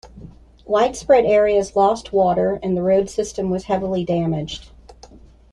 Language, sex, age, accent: English, female, 40-49, United States English